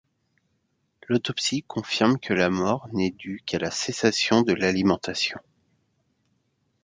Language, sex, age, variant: French, male, 30-39, Français de métropole